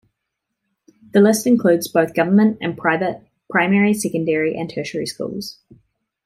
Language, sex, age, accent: English, female, 19-29, New Zealand English